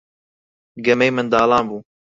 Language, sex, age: Central Kurdish, male, 19-29